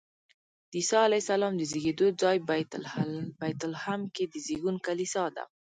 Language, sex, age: Pashto, female, 19-29